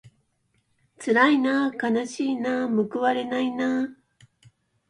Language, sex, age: Japanese, female, 60-69